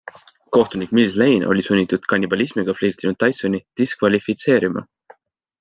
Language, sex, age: Estonian, male, 19-29